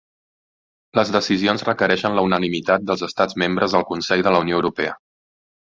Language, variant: Catalan, Central